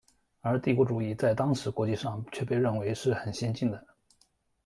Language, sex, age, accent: Chinese, male, 19-29, 出生地：江苏省